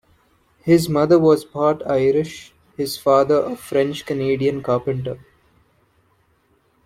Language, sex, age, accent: English, male, 19-29, India and South Asia (India, Pakistan, Sri Lanka)